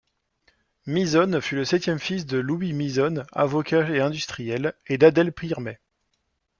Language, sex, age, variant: French, male, 30-39, Français de métropole